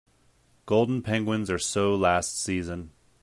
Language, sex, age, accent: English, male, 30-39, United States English